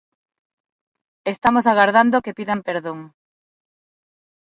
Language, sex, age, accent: Galician, female, 30-39, Normativo (estándar); Neofalante